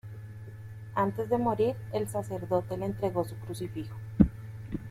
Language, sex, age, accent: Spanish, female, 30-39, Andino-Pacífico: Colombia, Perú, Ecuador, oeste de Bolivia y Venezuela andina